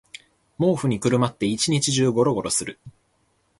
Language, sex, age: Japanese, male, under 19